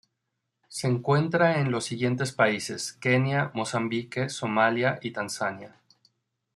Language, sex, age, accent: Spanish, male, 30-39, México